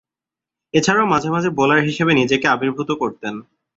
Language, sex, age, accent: Bengali, male, 19-29, Bangladeshi